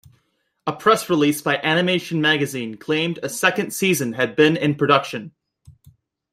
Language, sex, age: English, male, 19-29